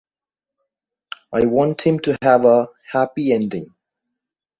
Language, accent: English, England English